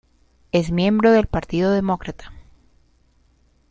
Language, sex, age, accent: Spanish, female, 19-29, Andino-Pacífico: Colombia, Perú, Ecuador, oeste de Bolivia y Venezuela andina